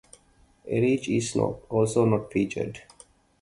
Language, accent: English, India and South Asia (India, Pakistan, Sri Lanka)